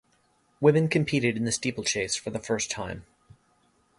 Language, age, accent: English, 50-59, United States English